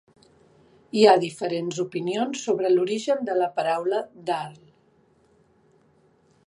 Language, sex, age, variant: Catalan, female, 50-59, Central